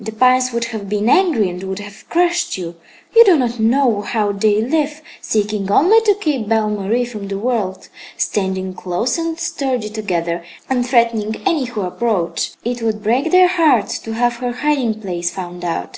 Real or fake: real